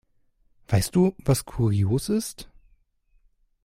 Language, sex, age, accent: German, male, 30-39, Deutschland Deutsch